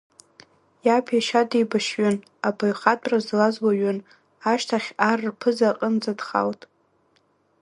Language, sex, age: Abkhazian, female, under 19